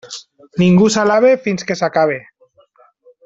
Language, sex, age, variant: Catalan, male, 30-39, Central